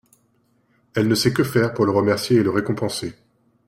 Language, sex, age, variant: French, male, 19-29, Français de métropole